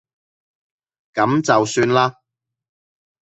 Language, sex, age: Cantonese, male, 40-49